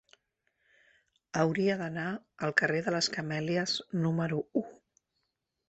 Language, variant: Catalan, Central